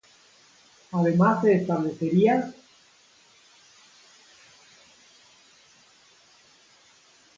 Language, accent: Spanish, México